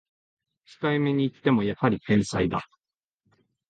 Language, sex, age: Japanese, male, under 19